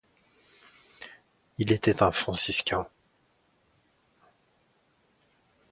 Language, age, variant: French, 40-49, Français de métropole